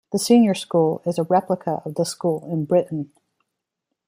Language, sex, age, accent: English, female, 50-59, United States English